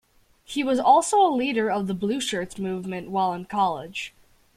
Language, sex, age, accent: English, female, under 19, Canadian English